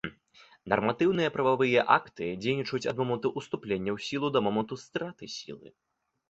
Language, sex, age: Belarusian, male, 19-29